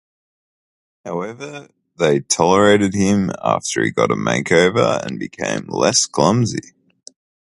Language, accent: English, Australian English